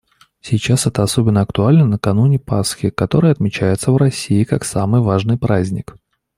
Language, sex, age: Russian, male, 30-39